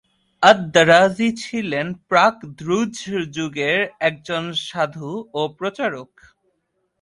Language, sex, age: Bengali, male, 19-29